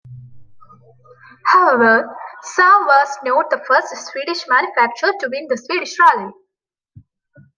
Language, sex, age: English, female, 19-29